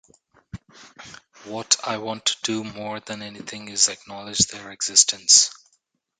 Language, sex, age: English, male, 30-39